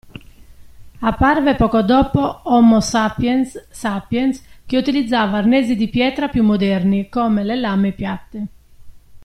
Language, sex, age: Italian, female, 50-59